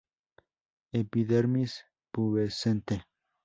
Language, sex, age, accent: Spanish, male, under 19, México